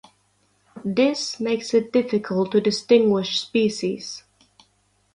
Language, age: English, 19-29